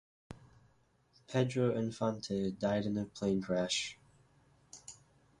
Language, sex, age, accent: English, male, under 19, United States English